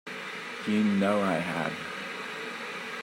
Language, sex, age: English, male, 30-39